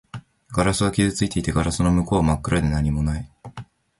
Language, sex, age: Japanese, male, 19-29